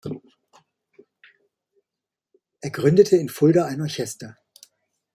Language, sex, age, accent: German, male, 40-49, Deutschland Deutsch